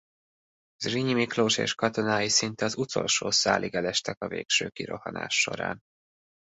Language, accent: Hungarian, budapesti